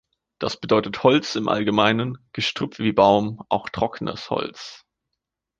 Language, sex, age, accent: German, male, 19-29, Deutschland Deutsch